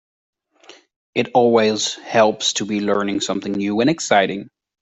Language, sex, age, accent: English, male, 19-29, Canadian English